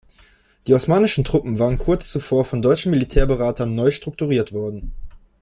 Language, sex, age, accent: German, male, 19-29, Deutschland Deutsch